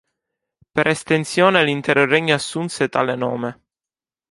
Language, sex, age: Italian, male, 19-29